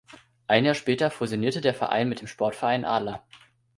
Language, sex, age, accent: German, male, 19-29, Deutschland Deutsch